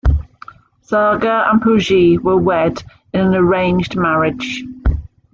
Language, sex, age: English, female, 50-59